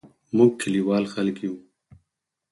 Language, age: Pashto, 30-39